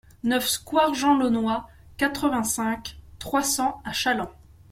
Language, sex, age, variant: French, female, 19-29, Français de métropole